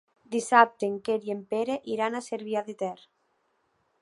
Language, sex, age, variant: Catalan, female, 19-29, Nord-Occidental